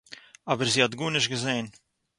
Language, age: Yiddish, under 19